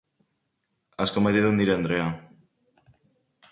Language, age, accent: Basque, under 19, Erdialdekoa edo Nafarra (Gipuzkoa, Nafarroa)